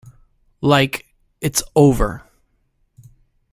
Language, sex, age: English, male, 40-49